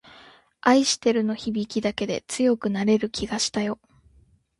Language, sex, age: Japanese, female, 19-29